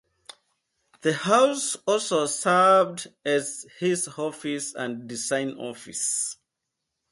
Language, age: English, 50-59